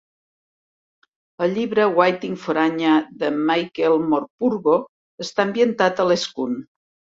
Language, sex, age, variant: Catalan, female, 60-69, Central